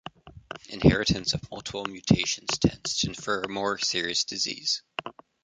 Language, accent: English, United States English